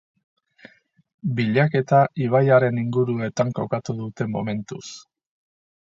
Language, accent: Basque, Mendebalekoa (Araba, Bizkaia, Gipuzkoako mendebaleko herri batzuk)